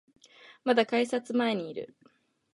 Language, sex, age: Japanese, female, 19-29